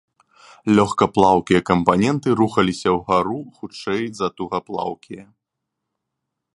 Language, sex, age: Belarusian, male, 19-29